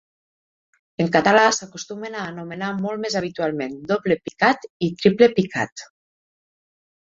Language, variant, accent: Catalan, Nord-Occidental, Tortosí